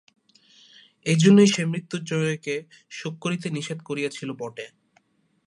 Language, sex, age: Bengali, male, 19-29